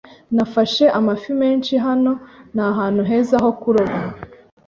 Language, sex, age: Kinyarwanda, female, 19-29